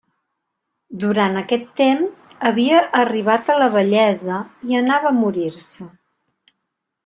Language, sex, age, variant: Catalan, female, 40-49, Central